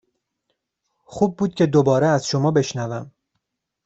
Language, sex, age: Persian, male, 19-29